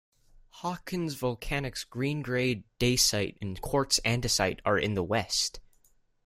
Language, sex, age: English, male, under 19